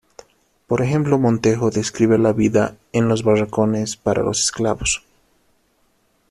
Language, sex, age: Spanish, male, 19-29